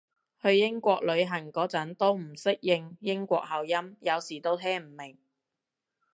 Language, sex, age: Cantonese, female, 19-29